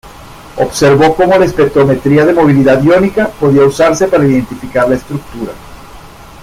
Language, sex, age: Spanish, male, 50-59